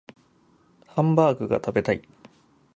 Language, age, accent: Japanese, 30-39, 標準